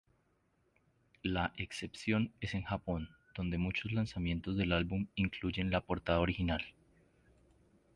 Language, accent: Spanish, Andino-Pacífico: Colombia, Perú, Ecuador, oeste de Bolivia y Venezuela andina